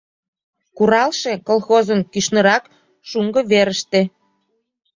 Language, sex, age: Mari, female, 30-39